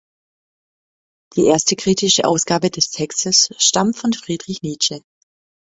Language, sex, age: German, female, 30-39